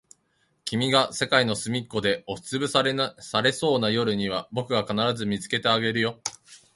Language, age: Japanese, 30-39